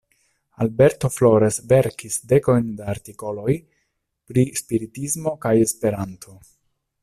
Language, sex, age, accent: Esperanto, male, 30-39, Internacia